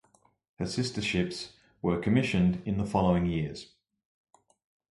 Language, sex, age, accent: English, male, 50-59, Australian English